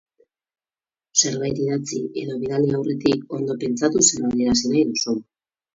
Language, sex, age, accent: Basque, female, 30-39, Mendebalekoa (Araba, Bizkaia, Gipuzkoako mendebaleko herri batzuk)